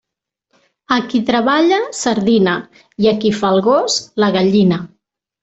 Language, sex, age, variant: Catalan, female, 40-49, Central